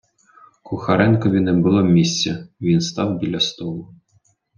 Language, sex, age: Ukrainian, male, 30-39